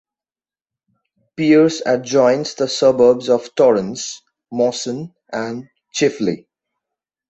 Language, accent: English, England English